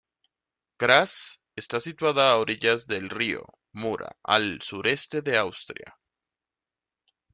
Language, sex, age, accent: Spanish, male, 30-39, Caribe: Cuba, Venezuela, Puerto Rico, República Dominicana, Panamá, Colombia caribeña, México caribeño, Costa del golfo de México